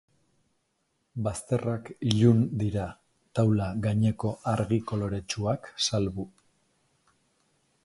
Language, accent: Basque, Erdialdekoa edo Nafarra (Gipuzkoa, Nafarroa)